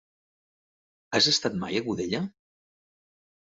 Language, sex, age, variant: Catalan, male, 50-59, Central